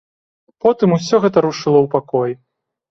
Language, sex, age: Belarusian, male, 19-29